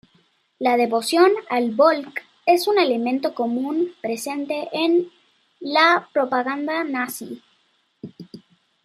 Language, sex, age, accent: Spanish, female, 19-29, México